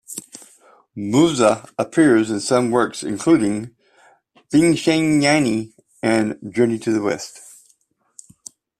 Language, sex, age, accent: English, male, 50-59, United States English